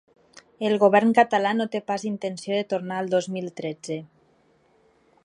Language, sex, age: Catalan, female, 30-39